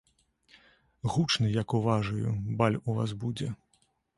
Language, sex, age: Belarusian, male, 30-39